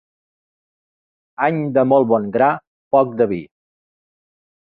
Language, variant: Catalan, Central